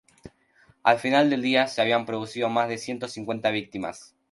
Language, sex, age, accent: Spanish, male, under 19, Rioplatense: Argentina, Uruguay, este de Bolivia, Paraguay